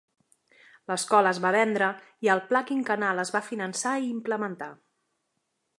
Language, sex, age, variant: Catalan, female, 30-39, Central